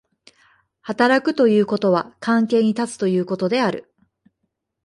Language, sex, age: Japanese, female, 30-39